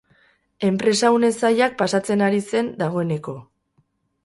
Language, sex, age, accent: Basque, female, 19-29, Erdialdekoa edo Nafarra (Gipuzkoa, Nafarroa)